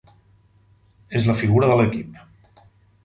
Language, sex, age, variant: Catalan, male, 50-59, Central